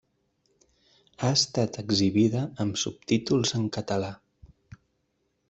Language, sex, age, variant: Catalan, male, 19-29, Central